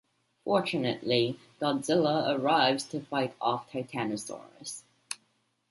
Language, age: English, under 19